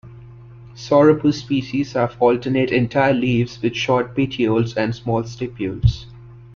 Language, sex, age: English, male, 19-29